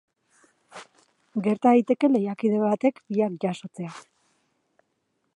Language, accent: Basque, Erdialdekoa edo Nafarra (Gipuzkoa, Nafarroa)